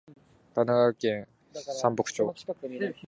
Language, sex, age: Japanese, male, under 19